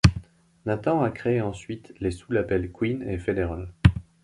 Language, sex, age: French, male, 40-49